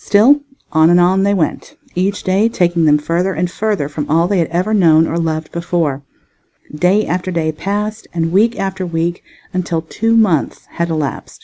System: none